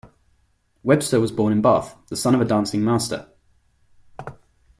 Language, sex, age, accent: English, male, 19-29, England English